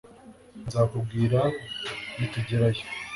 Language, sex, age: Kinyarwanda, male, 19-29